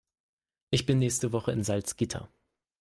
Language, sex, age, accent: German, male, 19-29, Deutschland Deutsch